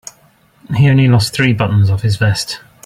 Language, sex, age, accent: English, male, 40-49, England English